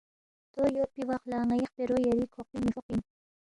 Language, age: Balti, 19-29